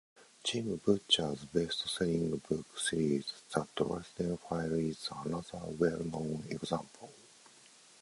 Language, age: English, 50-59